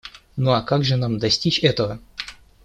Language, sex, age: Russian, male, under 19